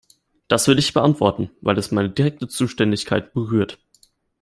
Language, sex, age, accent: German, male, 19-29, Deutschland Deutsch